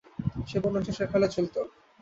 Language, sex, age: Bengali, male, 19-29